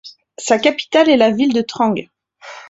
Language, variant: French, Français de métropole